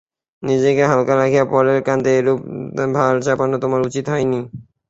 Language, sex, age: Bengali, male, 19-29